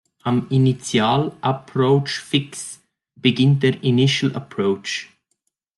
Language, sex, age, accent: German, male, 30-39, Schweizerdeutsch